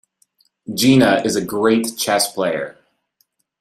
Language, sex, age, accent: English, male, 19-29, United States English